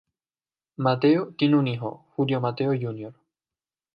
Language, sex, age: Spanish, female, 19-29